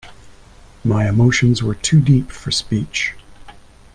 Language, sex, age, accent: English, male, 60-69, Canadian English